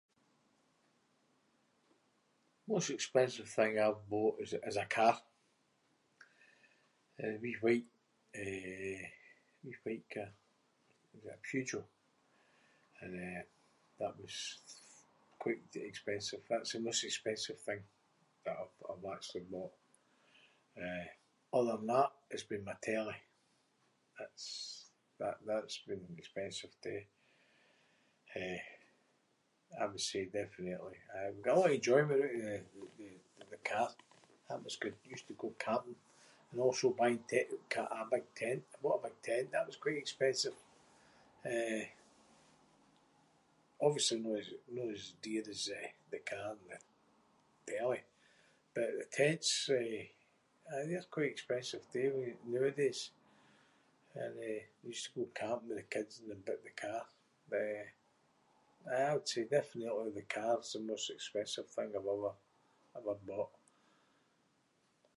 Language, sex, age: Scots, male, 60-69